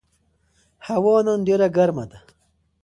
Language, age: Pashto, 19-29